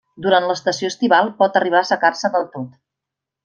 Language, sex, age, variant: Catalan, female, 40-49, Central